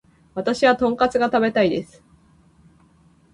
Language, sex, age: Japanese, female, 19-29